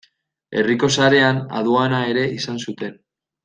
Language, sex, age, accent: Basque, male, 19-29, Mendebalekoa (Araba, Bizkaia, Gipuzkoako mendebaleko herri batzuk)